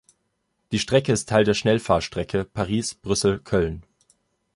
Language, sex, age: German, male, 19-29